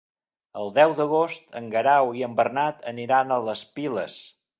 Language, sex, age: Catalan, male, 50-59